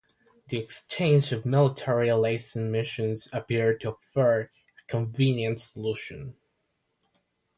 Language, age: English, 19-29